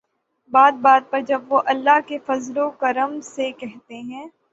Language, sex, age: Urdu, female, 19-29